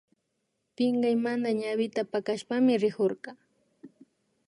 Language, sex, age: Imbabura Highland Quichua, female, 30-39